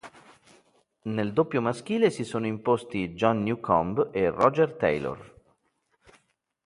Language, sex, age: Italian, male, 40-49